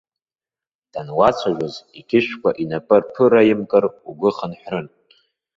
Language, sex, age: Abkhazian, male, under 19